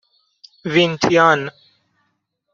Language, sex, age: Persian, male, 30-39